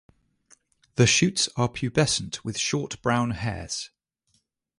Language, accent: English, England English